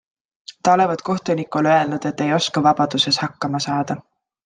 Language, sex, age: Estonian, female, 19-29